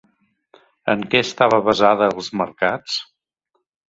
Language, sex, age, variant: Catalan, male, 60-69, Central